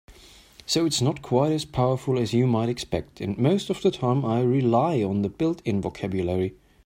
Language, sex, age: English, male, 19-29